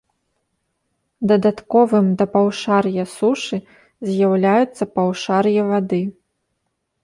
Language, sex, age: Belarusian, female, 30-39